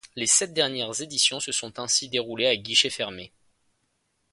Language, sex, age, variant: French, male, 19-29, Français de métropole